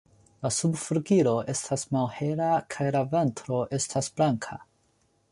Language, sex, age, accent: Esperanto, male, 19-29, Internacia